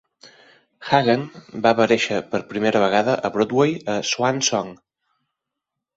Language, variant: Catalan, Central